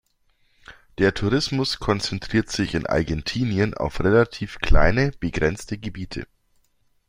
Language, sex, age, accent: German, male, 40-49, Deutschland Deutsch